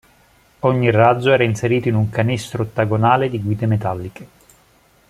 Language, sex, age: Italian, male, 40-49